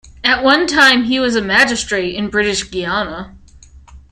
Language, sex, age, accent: English, female, 19-29, United States English